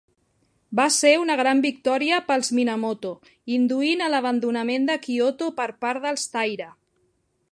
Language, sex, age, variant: Catalan, female, 40-49, Central